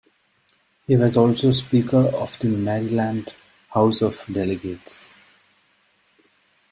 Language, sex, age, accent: English, male, 30-39, India and South Asia (India, Pakistan, Sri Lanka)